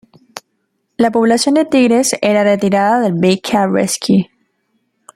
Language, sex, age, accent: Spanish, female, under 19, Andino-Pacífico: Colombia, Perú, Ecuador, oeste de Bolivia y Venezuela andina